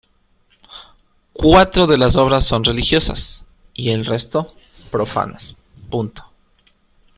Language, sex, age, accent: Spanish, male, 40-49, Andino-Pacífico: Colombia, Perú, Ecuador, oeste de Bolivia y Venezuela andina